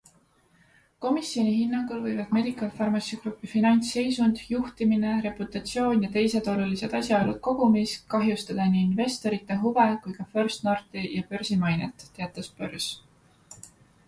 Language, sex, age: Estonian, female, 19-29